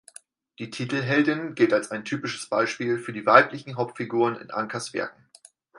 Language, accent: German, Deutschland Deutsch